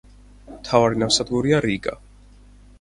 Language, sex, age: Georgian, male, 19-29